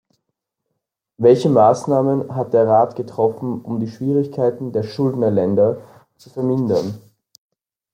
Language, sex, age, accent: German, male, 19-29, Österreichisches Deutsch